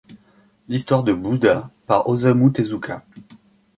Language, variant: French, Français de métropole